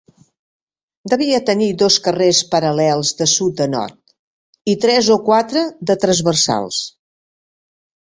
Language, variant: Catalan, Septentrional